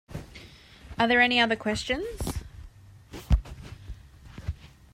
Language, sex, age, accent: English, female, 19-29, Australian English